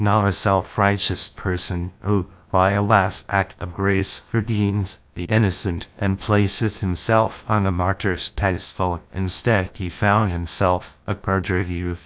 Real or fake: fake